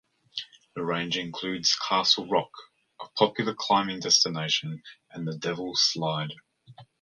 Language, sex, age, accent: English, male, 19-29, Australian English